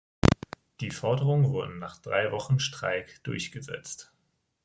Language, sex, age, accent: German, male, 19-29, Deutschland Deutsch